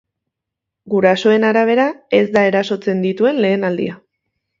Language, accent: Basque, Erdialdekoa edo Nafarra (Gipuzkoa, Nafarroa)